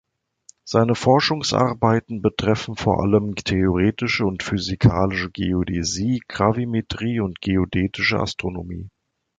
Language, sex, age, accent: German, male, 50-59, Deutschland Deutsch